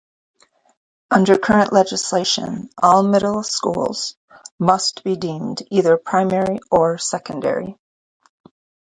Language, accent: English, United States English